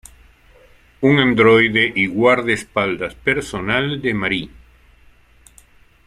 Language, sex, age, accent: Spanish, male, 60-69, Andino-Pacífico: Colombia, Perú, Ecuador, oeste de Bolivia y Venezuela andina